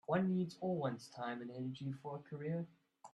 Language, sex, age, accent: English, male, 19-29, Southern African (South Africa, Zimbabwe, Namibia)